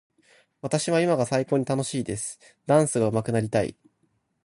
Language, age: Japanese, under 19